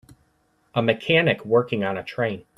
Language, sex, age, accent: English, male, 19-29, United States English